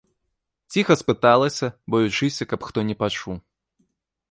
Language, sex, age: Belarusian, male, 30-39